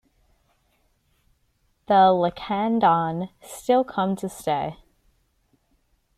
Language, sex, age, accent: English, female, 19-29, United States English